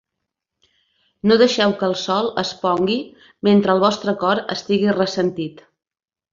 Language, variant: Catalan, Central